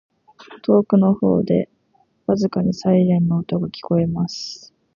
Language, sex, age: Japanese, female, 19-29